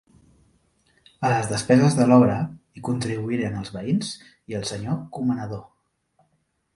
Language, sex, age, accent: Catalan, male, 30-39, central; nord-occidental; septentrional